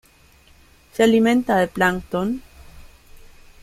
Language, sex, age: Spanish, female, 30-39